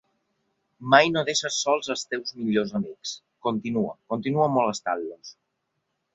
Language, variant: Catalan, Balear